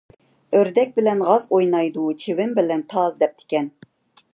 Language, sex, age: Uyghur, female, 30-39